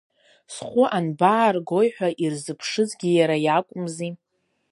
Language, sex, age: Abkhazian, female, under 19